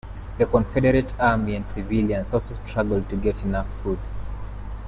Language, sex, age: English, male, 19-29